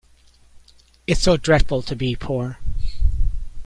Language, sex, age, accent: English, male, 60-69, United States English